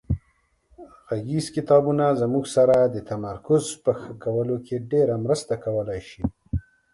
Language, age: Pashto, 40-49